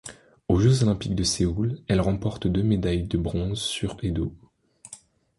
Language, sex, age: French, male, 19-29